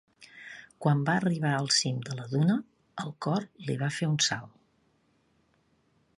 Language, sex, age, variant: Catalan, female, 40-49, Central